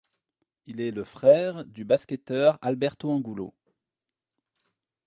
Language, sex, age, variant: French, male, 30-39, Français de métropole